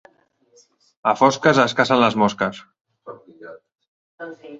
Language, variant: Catalan, Central